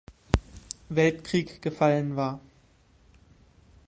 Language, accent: German, Deutschland Deutsch